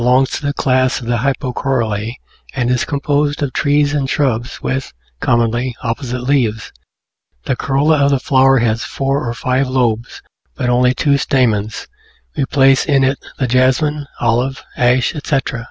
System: none